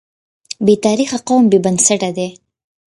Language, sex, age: Pashto, female, 19-29